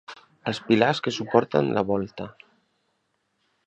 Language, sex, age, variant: Catalan, male, 40-49, Central